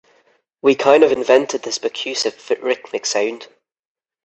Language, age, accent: English, 19-29, England English; Irish English